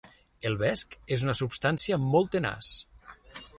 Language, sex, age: Catalan, male, 40-49